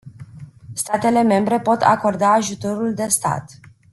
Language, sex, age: Romanian, female, 19-29